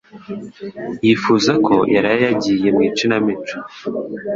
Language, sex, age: Kinyarwanda, male, under 19